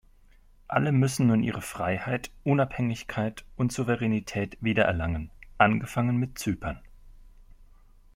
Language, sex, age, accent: German, male, 40-49, Deutschland Deutsch